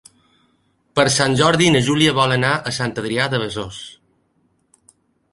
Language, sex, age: Catalan, male, 40-49